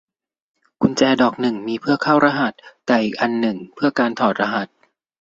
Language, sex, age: Thai, male, 19-29